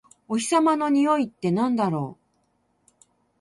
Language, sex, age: Japanese, female, 60-69